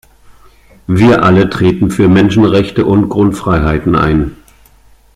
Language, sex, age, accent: German, male, 50-59, Deutschland Deutsch